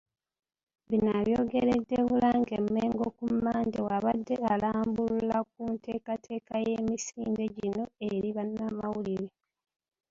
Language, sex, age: Ganda, female, 30-39